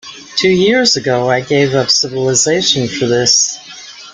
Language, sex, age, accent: English, female, 60-69, United States English